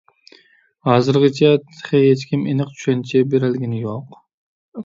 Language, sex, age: Uyghur, male, 30-39